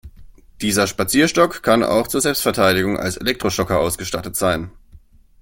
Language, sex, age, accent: German, male, 19-29, Deutschland Deutsch